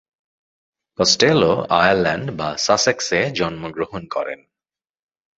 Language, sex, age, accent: Bengali, male, 30-39, চলিত